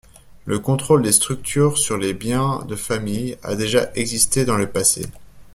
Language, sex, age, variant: French, male, 19-29, Français de métropole